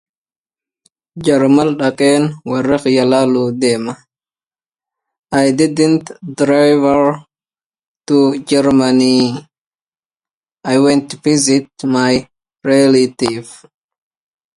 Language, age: Arabic, 19-29